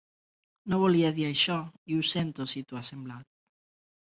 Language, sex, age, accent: Catalan, female, 40-49, Lleida